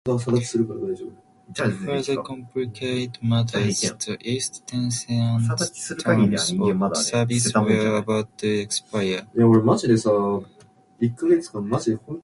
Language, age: English, 19-29